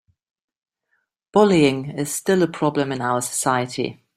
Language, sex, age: English, female, 40-49